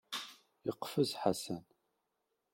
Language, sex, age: Kabyle, male, 30-39